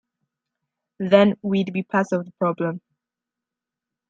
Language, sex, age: English, female, 19-29